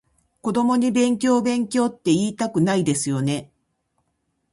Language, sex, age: Japanese, female, 50-59